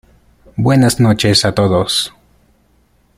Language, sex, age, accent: Spanish, male, 19-29, Andino-Pacífico: Colombia, Perú, Ecuador, oeste de Bolivia y Venezuela andina